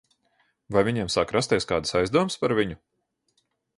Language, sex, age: Latvian, male, 40-49